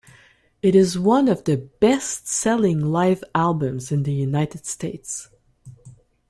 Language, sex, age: English, female, 50-59